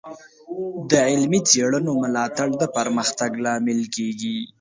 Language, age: Pashto, 19-29